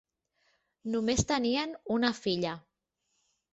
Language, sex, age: Catalan, female, 30-39